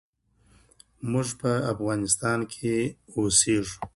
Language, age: Pashto, 40-49